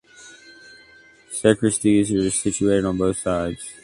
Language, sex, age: English, male, 30-39